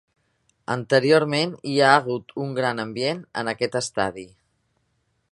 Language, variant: Catalan, Central